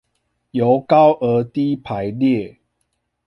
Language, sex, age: Chinese, male, 19-29